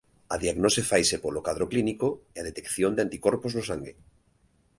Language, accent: Galician, Normativo (estándar)